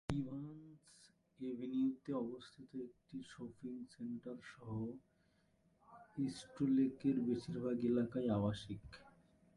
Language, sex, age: Bengali, male, 19-29